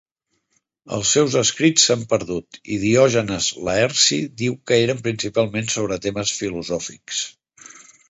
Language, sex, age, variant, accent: Catalan, male, 40-49, Central, central